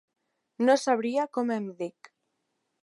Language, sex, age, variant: Catalan, female, under 19, Nord-Occidental